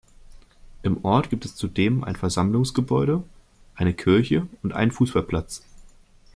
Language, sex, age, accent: German, male, 19-29, Deutschland Deutsch